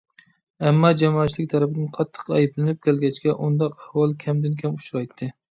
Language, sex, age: Uyghur, male, 30-39